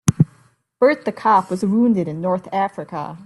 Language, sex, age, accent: English, female, 19-29, United States English